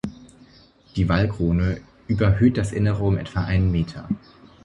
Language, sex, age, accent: German, male, 19-29, Deutschland Deutsch